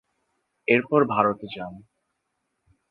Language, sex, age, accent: Bengali, male, 19-29, Native; Bangladeshi